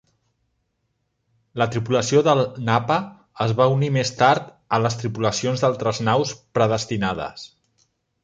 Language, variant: Catalan, Central